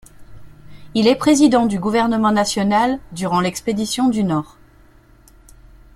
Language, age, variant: French, 40-49, Français de métropole